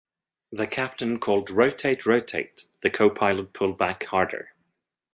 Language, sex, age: English, male, 30-39